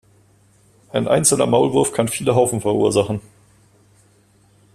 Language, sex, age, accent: German, male, 30-39, Deutschland Deutsch